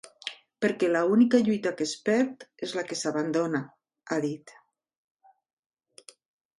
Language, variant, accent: Catalan, Nord-Occidental, nord-occidental